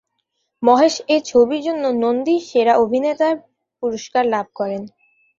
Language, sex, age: Bengali, female, 30-39